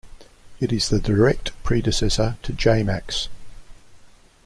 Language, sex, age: English, male, 60-69